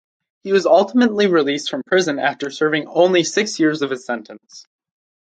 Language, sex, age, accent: English, male, under 19, United States English